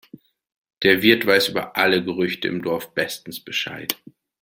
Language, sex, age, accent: German, male, 40-49, Deutschland Deutsch